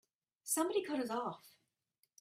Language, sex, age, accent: English, female, 30-39, Irish English